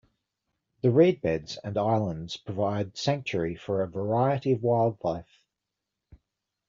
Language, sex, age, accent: English, male, 40-49, Australian English